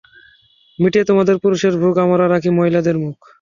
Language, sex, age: Bengali, male, 19-29